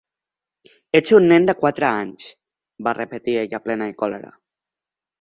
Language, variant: Catalan, Central